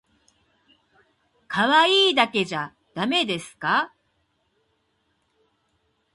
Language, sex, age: Japanese, female, 50-59